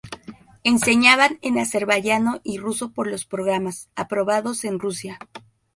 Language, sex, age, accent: Spanish, female, 19-29, México